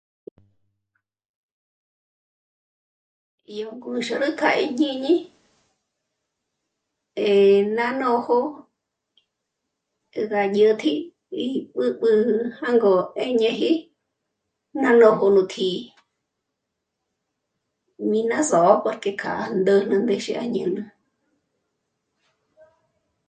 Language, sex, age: Michoacán Mazahua, female, 60-69